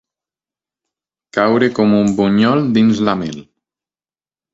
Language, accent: Catalan, Barcelona